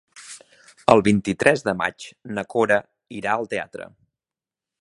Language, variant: Catalan, Central